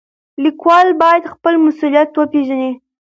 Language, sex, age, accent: Pashto, female, under 19, کندهاری لهجه